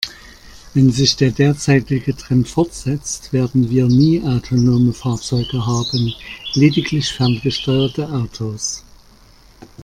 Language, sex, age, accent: German, male, 50-59, Deutschland Deutsch